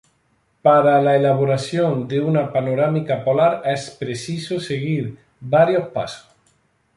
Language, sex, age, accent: Spanish, male, 19-29, España: Sur peninsular (Andalucia, Extremadura, Murcia)